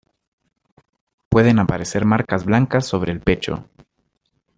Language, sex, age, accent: Spanish, male, under 19, América central